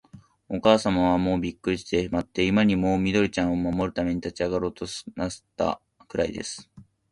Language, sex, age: Japanese, male, 19-29